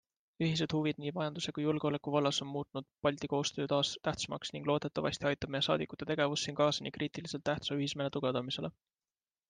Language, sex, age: Estonian, male, 19-29